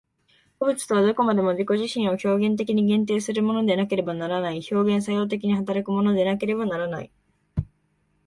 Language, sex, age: Japanese, female, 19-29